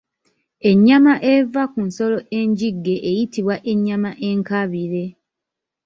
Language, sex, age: Ganda, female, 19-29